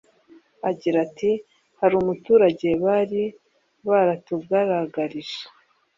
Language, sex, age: Kinyarwanda, female, 30-39